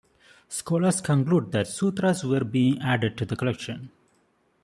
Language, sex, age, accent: English, male, 19-29, India and South Asia (India, Pakistan, Sri Lanka)